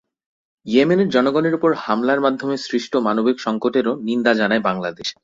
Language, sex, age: Bengali, male, 19-29